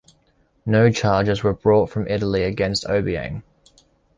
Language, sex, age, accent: English, male, under 19, Australian English